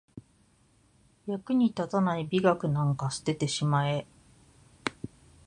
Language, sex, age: Japanese, female, 40-49